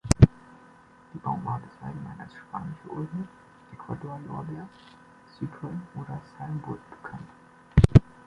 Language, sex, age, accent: German, male, 19-29, Deutschland Deutsch